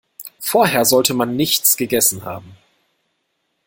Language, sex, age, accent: German, male, 19-29, Deutschland Deutsch